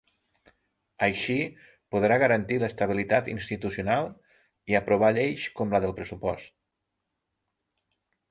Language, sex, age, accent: Catalan, male, 40-49, Lleidatà